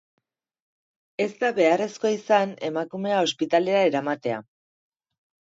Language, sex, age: Basque, female, 40-49